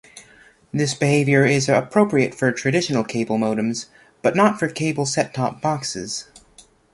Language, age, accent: English, 19-29, United States English